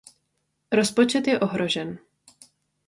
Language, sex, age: Czech, female, 19-29